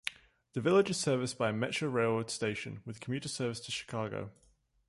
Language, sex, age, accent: English, male, 19-29, England English